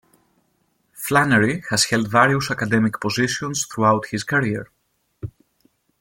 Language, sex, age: English, male, 30-39